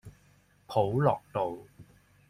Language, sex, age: Cantonese, male, 19-29